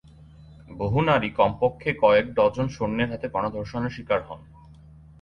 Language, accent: Bengali, Bangladeshi